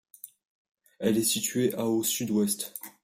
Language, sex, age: French, male, 19-29